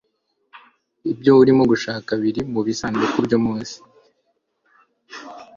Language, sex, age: Kinyarwanda, male, 19-29